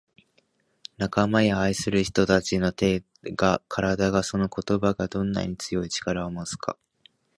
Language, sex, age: Japanese, male, under 19